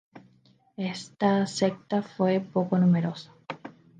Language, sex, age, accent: Spanish, female, 19-29, España: Islas Canarias